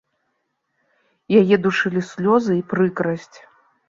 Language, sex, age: Belarusian, female, 30-39